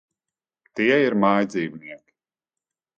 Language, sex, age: Latvian, male, 40-49